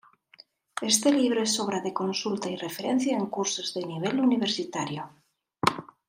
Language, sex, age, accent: Spanish, female, 30-39, España: Centro-Sur peninsular (Madrid, Toledo, Castilla-La Mancha)